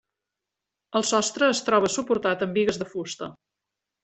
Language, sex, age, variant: Catalan, female, 40-49, Central